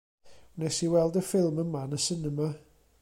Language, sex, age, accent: Welsh, male, 40-49, Y Deyrnas Unedig Cymraeg